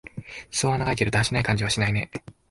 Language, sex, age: Japanese, male, under 19